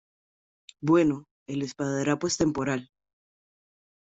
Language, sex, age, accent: Spanish, female, 30-39, América central